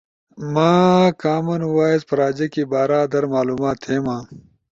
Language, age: Ushojo, 19-29